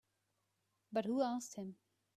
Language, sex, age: English, female, 30-39